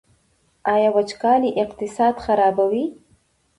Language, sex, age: Pashto, female, 40-49